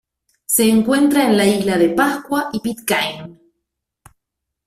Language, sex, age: Spanish, female, 40-49